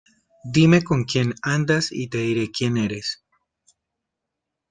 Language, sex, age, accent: Spanish, male, 30-39, Andino-Pacífico: Colombia, Perú, Ecuador, oeste de Bolivia y Venezuela andina